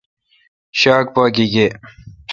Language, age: Kalkoti, 19-29